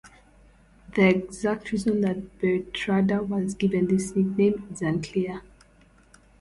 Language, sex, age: English, female, 19-29